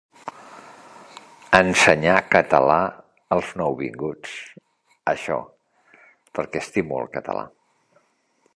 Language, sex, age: Catalan, male, 50-59